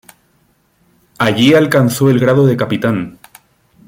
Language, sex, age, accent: Spanish, male, 40-49, España: Sur peninsular (Andalucia, Extremadura, Murcia)